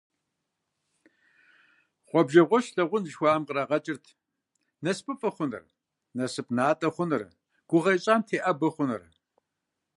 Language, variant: Kabardian, Адыгэбзэ (Къэбэрдей, Кирил, псоми зэдай)